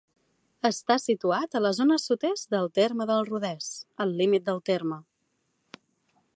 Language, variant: Catalan, Central